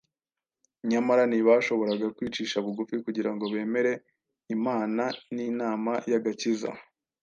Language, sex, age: Kinyarwanda, male, 19-29